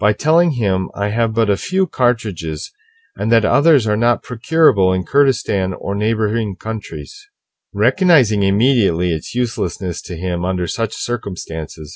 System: none